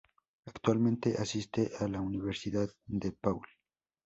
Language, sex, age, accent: Spanish, male, under 19, México